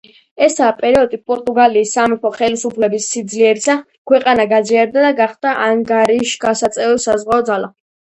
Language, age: Georgian, 30-39